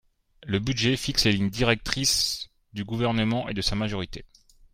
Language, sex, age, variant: French, male, 40-49, Français de métropole